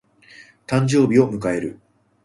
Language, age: Japanese, 30-39